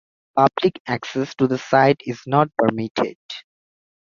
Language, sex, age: English, male, 19-29